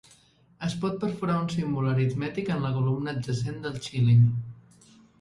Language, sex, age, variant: Catalan, female, 30-39, Central